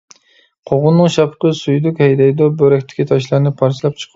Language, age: Uyghur, 40-49